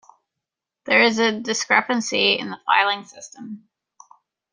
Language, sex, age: English, female, 30-39